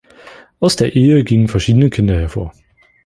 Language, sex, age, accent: German, male, 19-29, Deutschland Deutsch